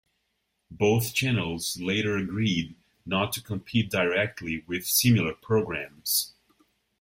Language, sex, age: English, male, 30-39